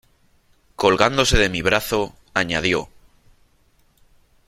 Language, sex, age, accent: Spanish, male, 30-39, España: Norte peninsular (Asturias, Castilla y León, Cantabria, País Vasco, Navarra, Aragón, La Rioja, Guadalajara, Cuenca)